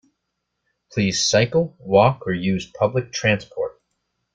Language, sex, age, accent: English, male, 19-29, United States English